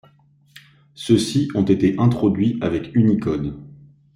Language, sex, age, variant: French, male, 19-29, Français de métropole